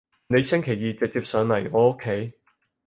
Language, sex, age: Cantonese, male, 30-39